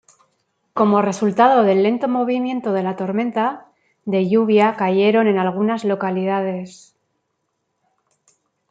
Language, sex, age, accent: Spanish, female, 40-49, España: Norte peninsular (Asturias, Castilla y León, Cantabria, País Vasco, Navarra, Aragón, La Rioja, Guadalajara, Cuenca)